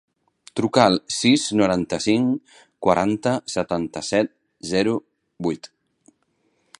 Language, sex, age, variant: Catalan, male, 40-49, Central